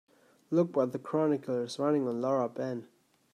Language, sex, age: English, male, 19-29